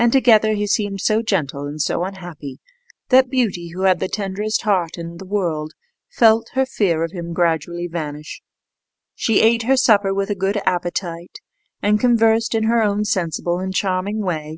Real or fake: real